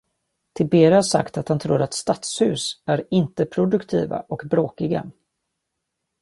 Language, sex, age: Swedish, male, 40-49